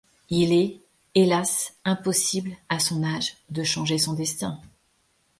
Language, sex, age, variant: French, female, 30-39, Français de métropole